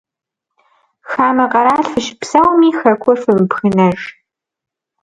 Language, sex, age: Kabardian, female, 19-29